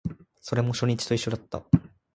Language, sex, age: Japanese, male, 19-29